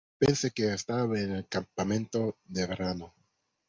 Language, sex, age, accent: Spanish, male, 19-29, México